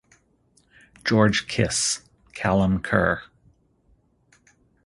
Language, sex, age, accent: English, male, 50-59, United States English